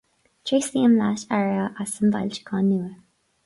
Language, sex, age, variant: Irish, female, 19-29, Gaeilge na Mumhan